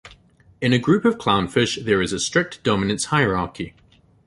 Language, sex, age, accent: English, male, 30-39, New Zealand English